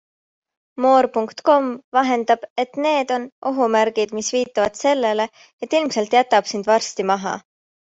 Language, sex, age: Estonian, female, 19-29